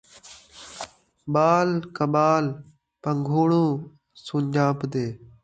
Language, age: Saraiki, under 19